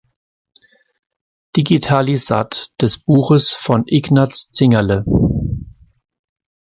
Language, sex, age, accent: German, male, 50-59, Deutschland Deutsch